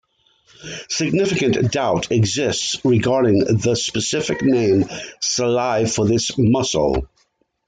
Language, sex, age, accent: English, male, 50-59, United States English